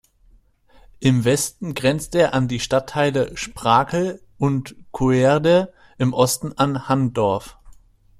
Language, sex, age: German, male, 19-29